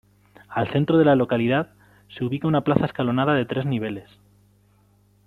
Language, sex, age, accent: Spanish, male, 19-29, España: Centro-Sur peninsular (Madrid, Toledo, Castilla-La Mancha)